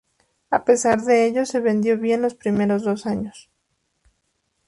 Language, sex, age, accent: Spanish, female, 19-29, México